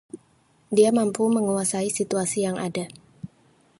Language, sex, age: Indonesian, female, 19-29